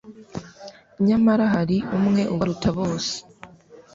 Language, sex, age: Kinyarwanda, female, under 19